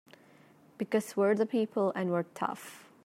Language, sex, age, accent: English, female, 19-29, Australian English